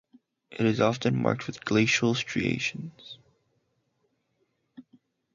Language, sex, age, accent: English, male, under 19, United States English